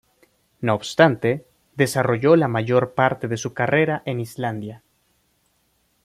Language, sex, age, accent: Spanish, male, 19-29, México